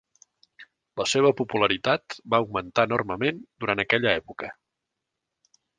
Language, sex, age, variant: Catalan, male, 50-59, Central